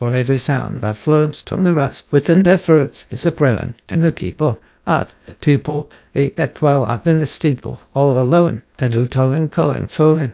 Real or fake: fake